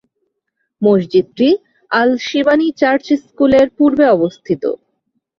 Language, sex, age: Bengali, female, 30-39